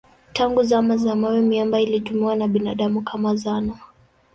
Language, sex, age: Swahili, female, 19-29